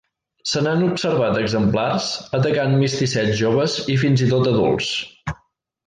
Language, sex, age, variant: Catalan, male, 40-49, Central